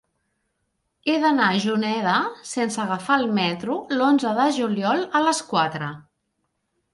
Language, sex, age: Catalan, female, 40-49